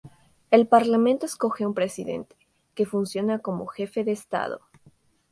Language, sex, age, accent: Spanish, female, under 19, Peru